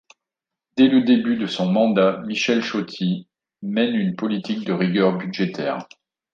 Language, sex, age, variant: French, male, 40-49, Français de métropole